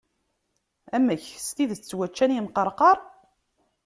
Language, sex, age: Kabyle, female, 30-39